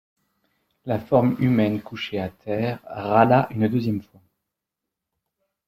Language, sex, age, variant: French, male, 40-49, Français de métropole